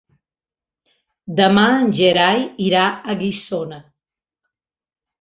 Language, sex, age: Catalan, female, 50-59